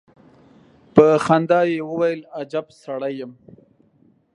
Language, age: Pashto, 30-39